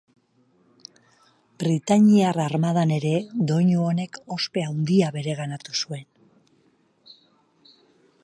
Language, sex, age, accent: Basque, female, 50-59, Mendebalekoa (Araba, Bizkaia, Gipuzkoako mendebaleko herri batzuk)